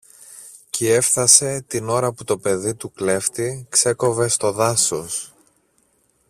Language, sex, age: Greek, male, 30-39